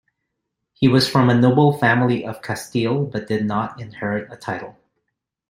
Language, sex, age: English, male, 40-49